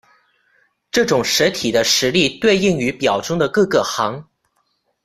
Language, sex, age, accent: Chinese, male, under 19, 出生地：江西省